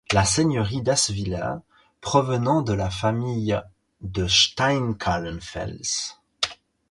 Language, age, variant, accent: French, 19-29, Français d'Europe, Français de Suisse